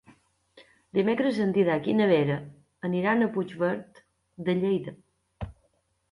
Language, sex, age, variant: Catalan, female, 50-59, Balear